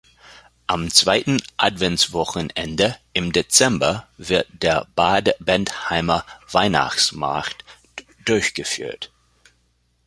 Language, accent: German, Deutschland Deutsch